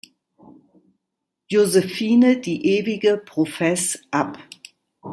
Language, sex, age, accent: German, female, 60-69, Deutschland Deutsch